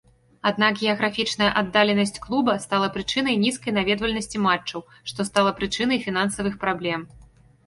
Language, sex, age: Belarusian, female, 19-29